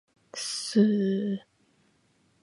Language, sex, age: Japanese, female, 19-29